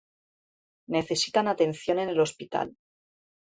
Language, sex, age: Spanish, female, 40-49